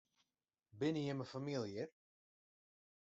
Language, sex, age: Western Frisian, male, 19-29